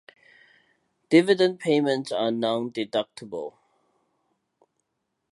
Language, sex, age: English, male, 40-49